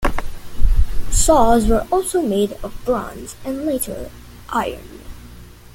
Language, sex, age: English, male, under 19